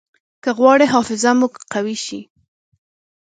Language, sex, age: Pashto, female, 19-29